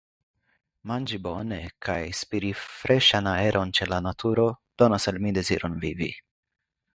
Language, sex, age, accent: Esperanto, male, 30-39, Internacia